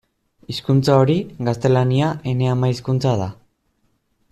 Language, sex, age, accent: Basque, male, 19-29, Erdialdekoa edo Nafarra (Gipuzkoa, Nafarroa)